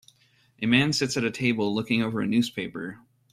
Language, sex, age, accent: English, male, 30-39, United States English